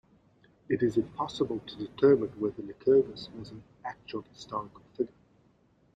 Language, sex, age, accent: English, male, 40-49, Southern African (South Africa, Zimbabwe, Namibia)